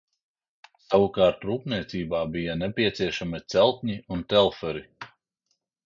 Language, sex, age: Latvian, male, 40-49